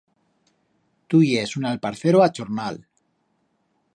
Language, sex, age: Aragonese, male, 40-49